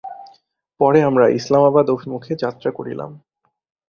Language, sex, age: Bengali, male, 19-29